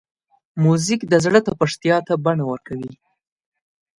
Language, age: Pashto, 19-29